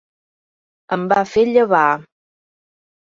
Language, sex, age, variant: Catalan, female, 50-59, Central